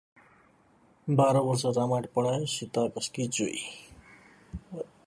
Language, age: Nepali, 19-29